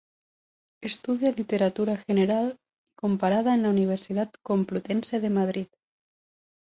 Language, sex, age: Spanish, female, 19-29